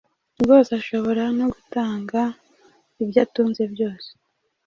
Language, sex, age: Kinyarwanda, female, 30-39